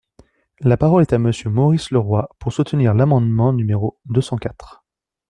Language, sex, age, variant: French, male, 19-29, Français de métropole